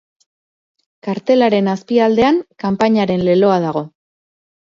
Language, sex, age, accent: Basque, female, 30-39, Erdialdekoa edo Nafarra (Gipuzkoa, Nafarroa)